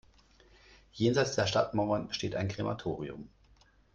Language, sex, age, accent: German, male, 30-39, Deutschland Deutsch